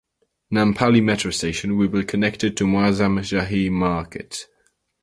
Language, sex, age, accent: English, male, under 19, England English